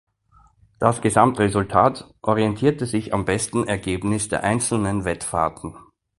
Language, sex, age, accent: German, male, 40-49, Österreichisches Deutsch